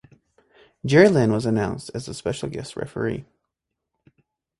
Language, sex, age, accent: English, male, 19-29, United States English